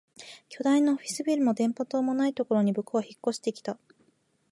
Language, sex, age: Japanese, female, 19-29